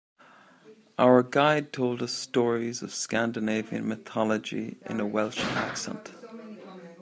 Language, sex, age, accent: English, male, 30-39, Irish English